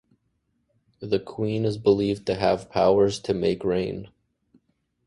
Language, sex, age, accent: English, male, 19-29, Canadian English